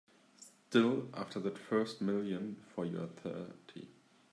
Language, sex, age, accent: English, male, 30-39, England English